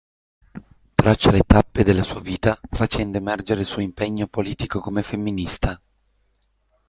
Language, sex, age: Italian, male, 19-29